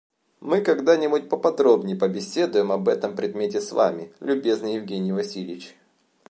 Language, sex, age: Russian, male, 19-29